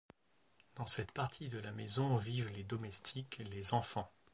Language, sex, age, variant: French, male, 50-59, Français de métropole